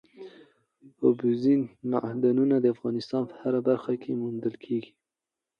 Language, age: Pashto, 19-29